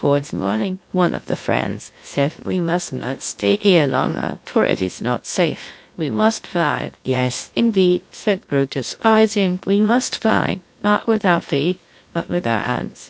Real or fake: fake